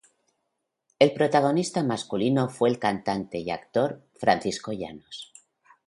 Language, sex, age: Spanish, female, 60-69